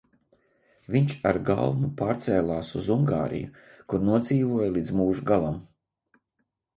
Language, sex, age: Latvian, male, 50-59